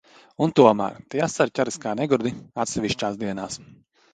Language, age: Latvian, 30-39